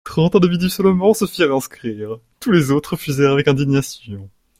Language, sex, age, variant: French, male, 19-29, Français de métropole